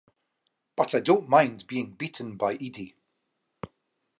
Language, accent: English, Scottish English